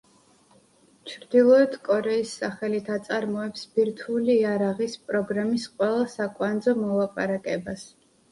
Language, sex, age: Georgian, female, 19-29